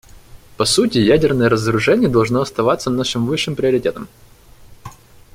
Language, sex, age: Russian, male, 19-29